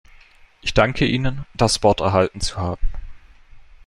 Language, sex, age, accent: German, male, under 19, Deutschland Deutsch